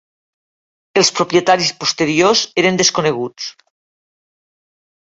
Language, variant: Catalan, Nord-Occidental